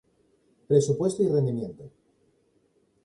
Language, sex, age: Spanish, male, 40-49